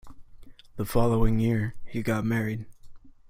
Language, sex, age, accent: English, male, 19-29, United States English